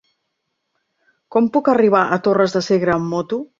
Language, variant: Catalan, Central